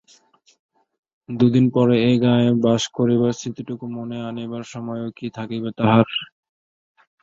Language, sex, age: Bengali, male, 19-29